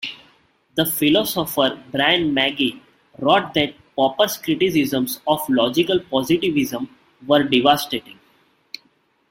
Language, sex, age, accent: English, male, 19-29, India and South Asia (India, Pakistan, Sri Lanka)